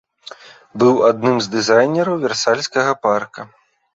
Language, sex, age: Belarusian, male, 30-39